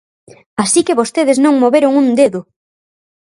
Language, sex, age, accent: Galician, female, under 19, Atlántico (seseo e gheada)